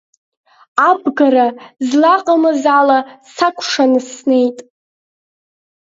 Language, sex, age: Abkhazian, female, under 19